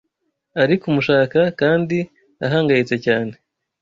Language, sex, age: Kinyarwanda, male, 19-29